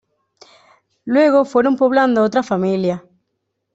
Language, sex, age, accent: Spanish, female, 19-29, España: Sur peninsular (Andalucia, Extremadura, Murcia)